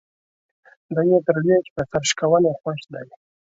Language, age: Pashto, 19-29